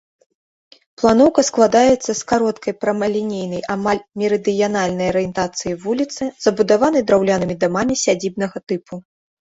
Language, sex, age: Belarusian, female, 19-29